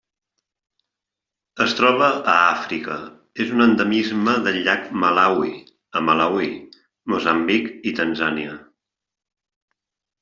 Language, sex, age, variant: Catalan, male, 50-59, Central